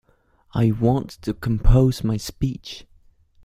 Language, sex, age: English, male, 19-29